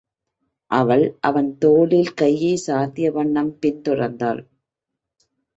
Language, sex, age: Tamil, female, 30-39